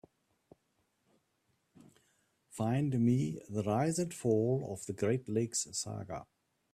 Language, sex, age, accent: English, male, 60-69, Southern African (South Africa, Zimbabwe, Namibia)